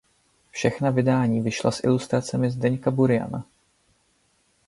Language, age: Czech, 19-29